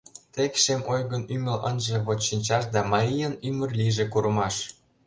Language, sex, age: Mari, male, 19-29